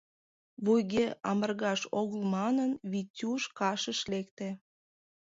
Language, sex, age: Mari, female, 19-29